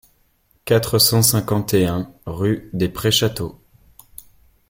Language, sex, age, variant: French, male, 19-29, Français de métropole